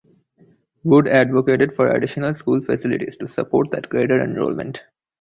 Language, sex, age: English, male, 19-29